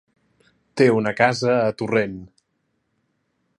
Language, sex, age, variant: Catalan, male, 19-29, Central